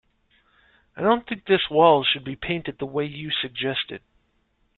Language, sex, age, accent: English, male, 30-39, United States English